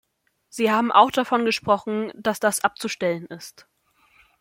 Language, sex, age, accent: German, female, under 19, Deutschland Deutsch